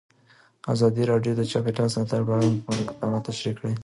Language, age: Pashto, 19-29